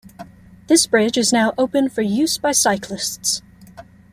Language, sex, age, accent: English, female, 19-29, United States English